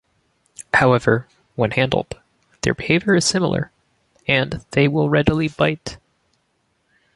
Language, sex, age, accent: English, male, 19-29, United States English